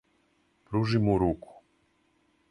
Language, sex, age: Serbian, male, 50-59